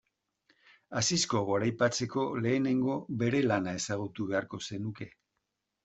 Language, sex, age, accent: Basque, male, 60-69, Mendebalekoa (Araba, Bizkaia, Gipuzkoako mendebaleko herri batzuk)